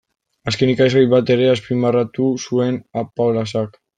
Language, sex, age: Basque, male, 19-29